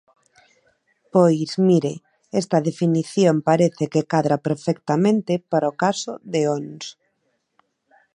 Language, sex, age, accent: Galician, female, 30-39, Normativo (estándar)